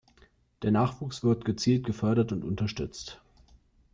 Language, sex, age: German, male, 19-29